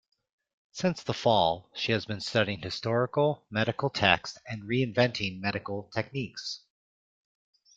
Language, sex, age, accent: English, male, 50-59, United States English